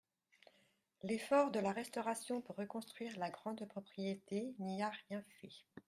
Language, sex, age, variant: French, female, 50-59, Français de métropole